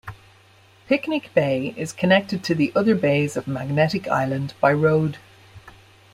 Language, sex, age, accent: English, female, 50-59, Irish English